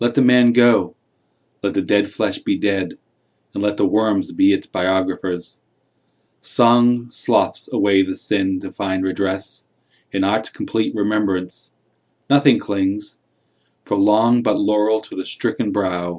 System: none